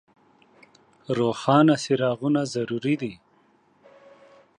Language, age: Pashto, 30-39